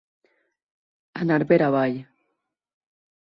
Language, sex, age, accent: Catalan, female, 19-29, valencià; apitxat